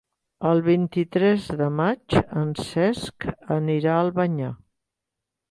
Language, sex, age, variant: Catalan, female, 60-69, Central